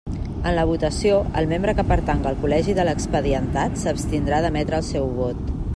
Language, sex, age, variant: Catalan, female, 40-49, Central